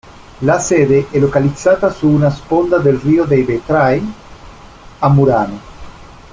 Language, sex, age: Italian, male, 50-59